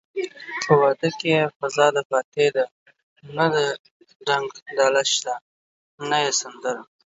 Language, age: Pashto, 19-29